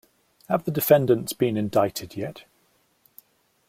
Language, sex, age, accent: English, male, 40-49, England English